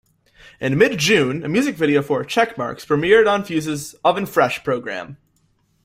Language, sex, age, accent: English, male, under 19, United States English